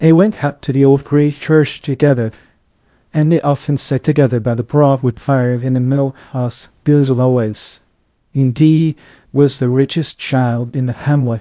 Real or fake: fake